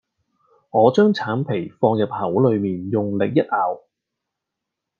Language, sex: Cantonese, male